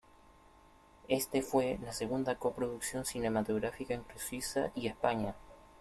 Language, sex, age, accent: Spanish, male, 19-29, Chileno: Chile, Cuyo